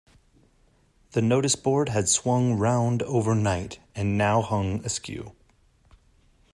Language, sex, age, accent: English, male, 30-39, United States English